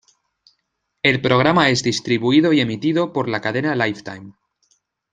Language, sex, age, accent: Spanish, male, 19-29, España: Centro-Sur peninsular (Madrid, Toledo, Castilla-La Mancha)